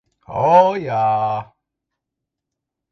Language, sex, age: Latvian, male, 50-59